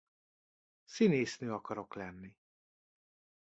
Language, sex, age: Hungarian, male, 40-49